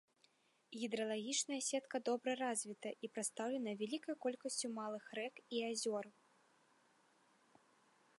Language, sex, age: Belarusian, female, 19-29